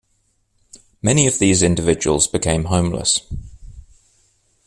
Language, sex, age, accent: English, male, 30-39, England English